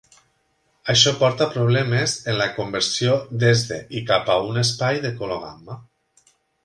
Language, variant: Catalan, Nord-Occidental